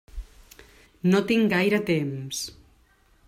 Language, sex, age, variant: Catalan, female, 40-49, Central